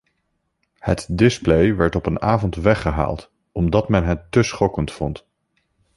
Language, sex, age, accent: Dutch, male, 19-29, Nederlands Nederlands